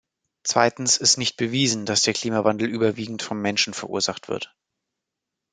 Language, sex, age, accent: German, male, 19-29, Deutschland Deutsch